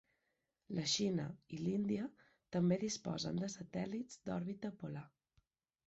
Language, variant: Catalan, Balear